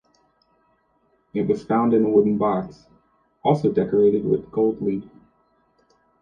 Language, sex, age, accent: English, male, 30-39, United States English